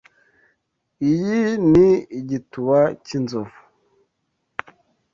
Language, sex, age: Kinyarwanda, male, 19-29